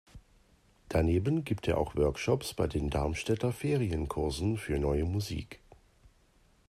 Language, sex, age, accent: German, male, 40-49, Deutschland Deutsch